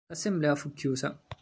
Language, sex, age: Italian, male, 30-39